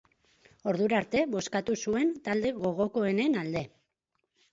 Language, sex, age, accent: Basque, female, 40-49, Mendebalekoa (Araba, Bizkaia, Gipuzkoako mendebaleko herri batzuk)